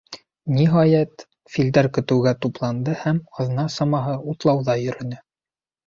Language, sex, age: Bashkir, male, 19-29